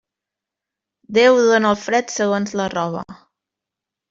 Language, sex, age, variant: Catalan, female, 19-29, Central